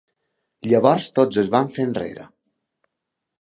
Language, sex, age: Catalan, male, 30-39